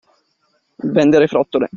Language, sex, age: Italian, male, 19-29